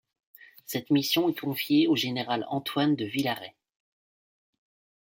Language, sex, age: French, male, 19-29